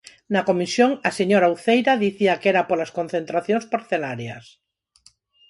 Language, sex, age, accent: Galician, female, 50-59, Neofalante